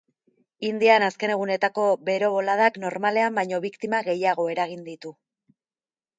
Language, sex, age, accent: Basque, female, 30-39, Erdialdekoa edo Nafarra (Gipuzkoa, Nafarroa)